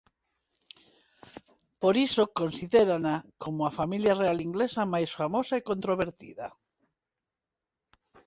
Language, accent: Galician, Normativo (estándar); Neofalante